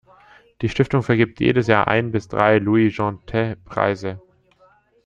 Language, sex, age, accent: German, male, under 19, Deutschland Deutsch